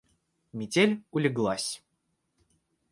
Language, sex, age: Russian, male, under 19